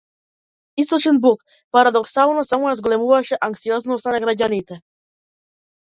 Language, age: Macedonian, 40-49